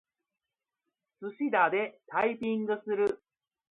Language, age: Japanese, 30-39